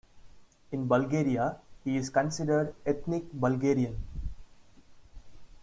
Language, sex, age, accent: English, male, 19-29, India and South Asia (India, Pakistan, Sri Lanka)